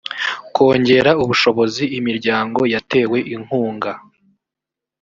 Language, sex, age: Kinyarwanda, male, 19-29